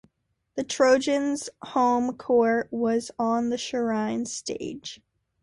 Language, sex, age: English, female, under 19